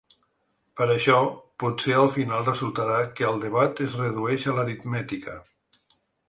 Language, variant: Catalan, Central